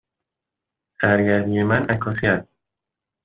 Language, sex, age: Persian, male, 19-29